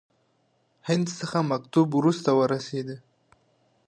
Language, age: Pashto, 19-29